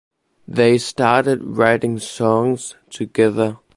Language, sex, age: English, male, under 19